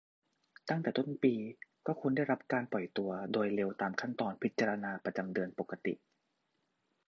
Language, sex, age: Thai, male, 30-39